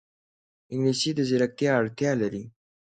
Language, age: Pashto, under 19